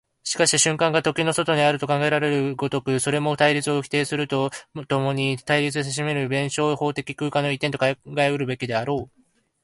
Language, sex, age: Japanese, male, 19-29